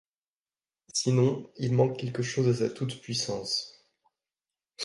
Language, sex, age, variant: French, male, 19-29, Français de métropole